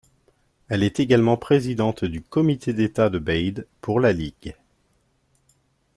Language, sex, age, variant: French, male, 40-49, Français de métropole